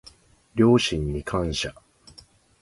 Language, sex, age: Japanese, male, 50-59